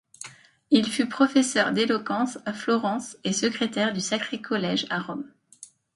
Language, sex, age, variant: French, female, 19-29, Français de métropole